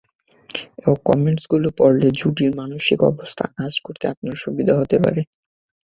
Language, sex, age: Bengali, male, 19-29